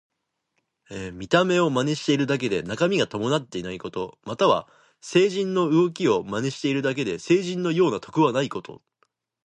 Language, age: Japanese, under 19